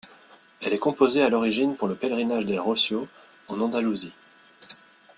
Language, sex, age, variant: French, male, 30-39, Français de métropole